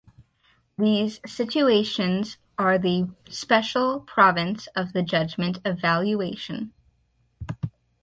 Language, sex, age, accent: English, female, 19-29, United States English